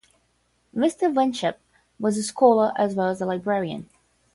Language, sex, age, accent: English, female, 19-29, United States English; England English